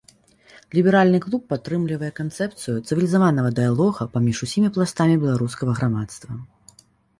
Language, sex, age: Belarusian, female, 19-29